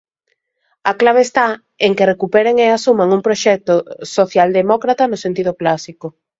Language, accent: Galician, Central (gheada)